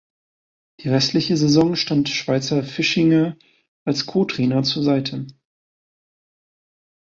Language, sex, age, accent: German, male, 30-39, Deutschland Deutsch